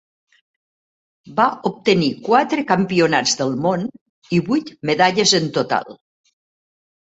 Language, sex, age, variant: Catalan, female, 60-69, Central